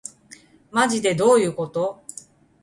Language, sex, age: Japanese, female, 40-49